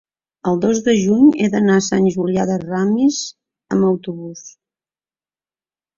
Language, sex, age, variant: Catalan, female, 50-59, Central